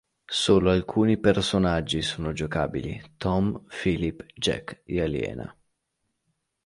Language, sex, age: Italian, male, 19-29